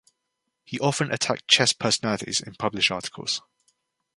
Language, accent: English, England English